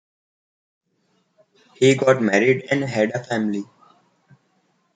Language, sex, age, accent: English, male, 19-29, India and South Asia (India, Pakistan, Sri Lanka)